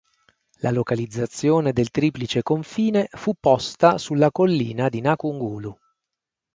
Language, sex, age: Italian, male, 40-49